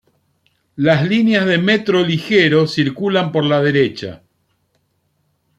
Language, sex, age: Spanish, male, 50-59